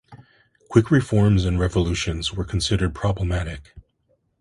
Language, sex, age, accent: English, male, 40-49, United States English